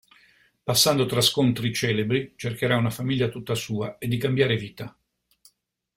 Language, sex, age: Italian, male, 60-69